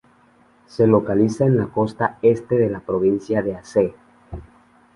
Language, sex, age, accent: Spanish, male, 30-39, Caribe: Cuba, Venezuela, Puerto Rico, República Dominicana, Panamá, Colombia caribeña, México caribeño, Costa del golfo de México